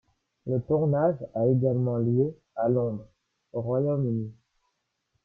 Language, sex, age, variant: French, male, under 19, Français de métropole